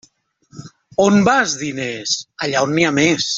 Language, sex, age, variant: Catalan, male, 40-49, Central